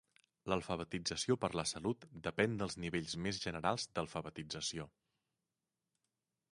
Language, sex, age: Catalan, male, 40-49